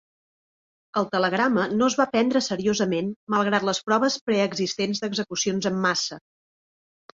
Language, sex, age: Catalan, female, 40-49